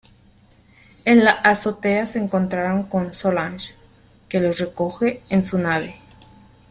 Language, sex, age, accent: Spanish, female, 30-39, México